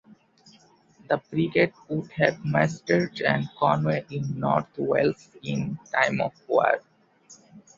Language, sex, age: English, male, under 19